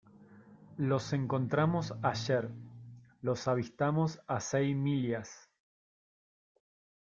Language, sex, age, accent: Spanish, male, 30-39, Rioplatense: Argentina, Uruguay, este de Bolivia, Paraguay